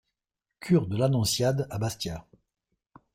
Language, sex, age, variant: French, male, 50-59, Français de métropole